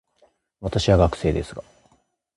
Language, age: Japanese, 30-39